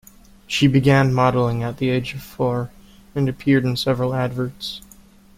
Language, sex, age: English, male, under 19